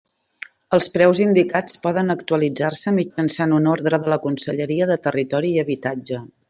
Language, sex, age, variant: Catalan, female, 50-59, Central